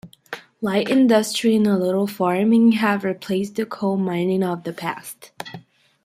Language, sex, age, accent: English, female, under 19, United States English